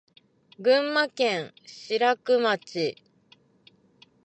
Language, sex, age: Japanese, female, 19-29